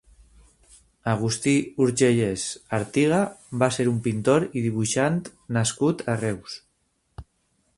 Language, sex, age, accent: Catalan, male, 40-49, valencià